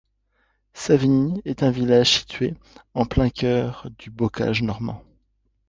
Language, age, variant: French, 40-49, Français de métropole